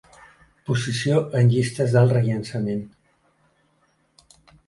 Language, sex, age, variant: Catalan, male, 70-79, Central